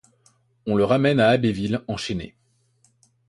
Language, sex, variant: French, male, Français de métropole